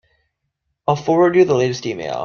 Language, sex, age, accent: English, male, under 19, United States English